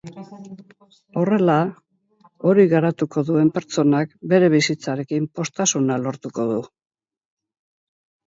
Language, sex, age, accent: Basque, female, 70-79, Mendebalekoa (Araba, Bizkaia, Gipuzkoako mendebaleko herri batzuk)